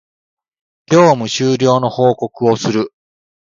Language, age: Japanese, 50-59